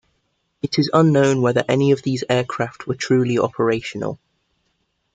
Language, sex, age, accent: English, male, under 19, England English